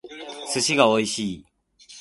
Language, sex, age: Japanese, male, 19-29